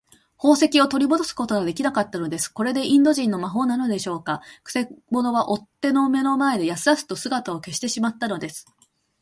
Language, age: Japanese, 40-49